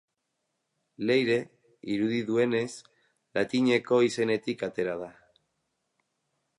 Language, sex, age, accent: Basque, male, 30-39, Mendebalekoa (Araba, Bizkaia, Gipuzkoako mendebaleko herri batzuk)